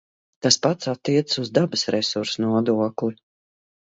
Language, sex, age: Latvian, female, 50-59